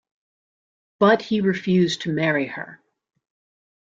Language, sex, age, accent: English, female, 40-49, United States English